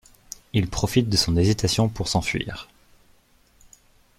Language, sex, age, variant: French, male, 19-29, Français de métropole